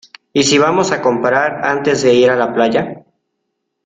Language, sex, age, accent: Spanish, male, 19-29, México